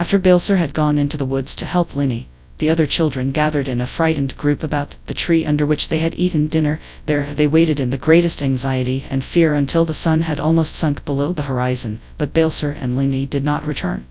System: TTS, FastPitch